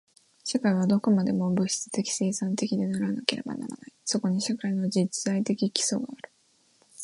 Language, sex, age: Japanese, female, 19-29